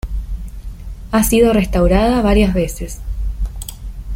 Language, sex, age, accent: Spanish, female, 19-29, Rioplatense: Argentina, Uruguay, este de Bolivia, Paraguay